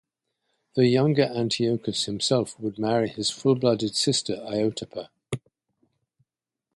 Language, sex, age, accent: English, male, 70-79, England English